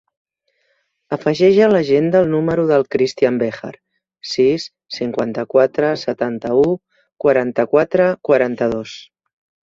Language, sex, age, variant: Catalan, female, 50-59, Central